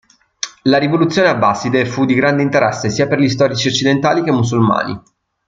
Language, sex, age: Italian, male, 19-29